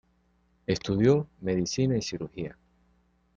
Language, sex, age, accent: Spanish, male, 19-29, Caribe: Cuba, Venezuela, Puerto Rico, República Dominicana, Panamá, Colombia caribeña, México caribeño, Costa del golfo de México